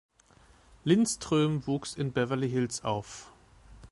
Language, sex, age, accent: German, male, 30-39, Deutschland Deutsch